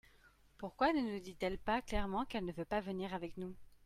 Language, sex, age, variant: French, female, 30-39, Français de métropole